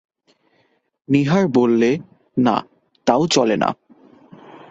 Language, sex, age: Bengali, male, 19-29